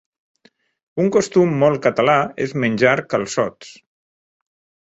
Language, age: Catalan, 50-59